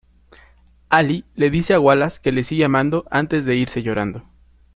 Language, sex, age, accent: Spanish, male, 19-29, México